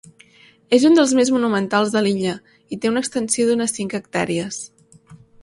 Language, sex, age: Catalan, female, 19-29